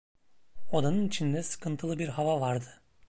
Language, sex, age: Turkish, male, 30-39